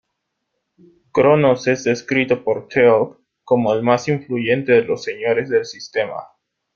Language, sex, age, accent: Spanish, male, 19-29, Andino-Pacífico: Colombia, Perú, Ecuador, oeste de Bolivia y Venezuela andina